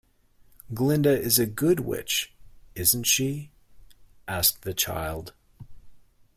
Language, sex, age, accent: English, male, 30-39, Canadian English